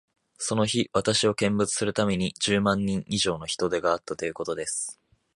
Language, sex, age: Japanese, male, 19-29